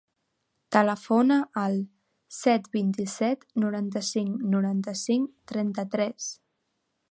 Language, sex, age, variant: Catalan, female, under 19, Central